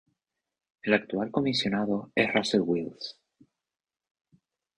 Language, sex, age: Spanish, male, 19-29